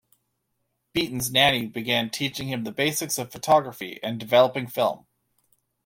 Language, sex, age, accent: English, male, 30-39, Canadian English